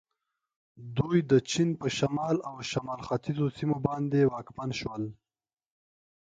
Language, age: Pashto, 19-29